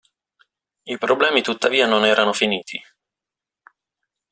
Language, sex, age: Italian, male, 50-59